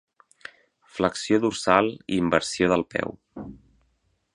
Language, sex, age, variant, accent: Catalan, male, 19-29, Central, Empordanès; Oriental